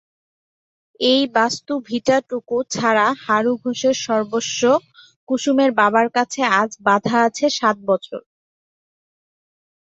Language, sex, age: Bengali, female, 19-29